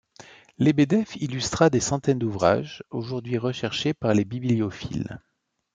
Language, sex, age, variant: French, male, under 19, Français de métropole